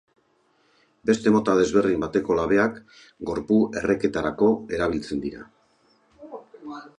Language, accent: Basque, Mendebalekoa (Araba, Bizkaia, Gipuzkoako mendebaleko herri batzuk)